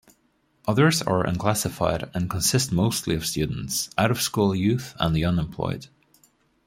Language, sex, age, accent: English, male, 30-39, United States English